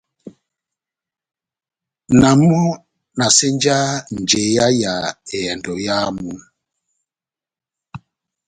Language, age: Batanga, 70-79